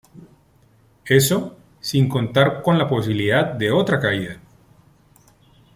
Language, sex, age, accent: Spanish, male, 40-49, Caribe: Cuba, Venezuela, Puerto Rico, República Dominicana, Panamá, Colombia caribeña, México caribeño, Costa del golfo de México